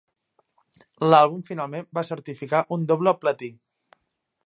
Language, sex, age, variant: Catalan, male, 30-39, Central